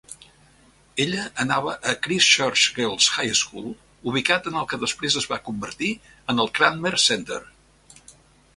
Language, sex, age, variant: Catalan, male, 70-79, Central